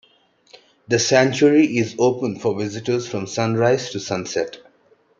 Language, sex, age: English, male, 19-29